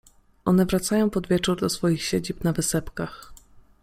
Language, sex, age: Polish, female, 19-29